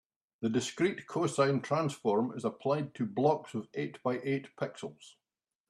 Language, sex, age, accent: English, male, 50-59, Scottish English